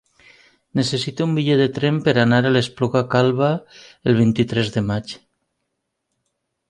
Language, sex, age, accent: Catalan, female, 40-49, valencià